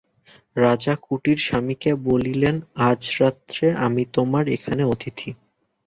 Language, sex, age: Bengali, male, 19-29